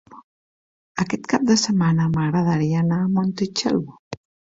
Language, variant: Catalan, Septentrional